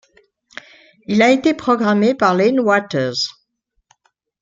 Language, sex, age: French, female, 70-79